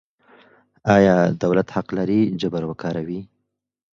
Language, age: Pashto, 19-29